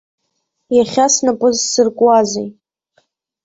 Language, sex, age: Abkhazian, female, under 19